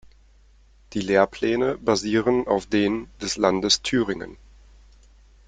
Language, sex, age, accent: German, male, 30-39, Deutschland Deutsch